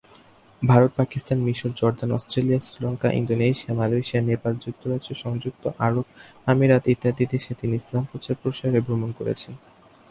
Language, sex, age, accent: Bengali, male, under 19, Native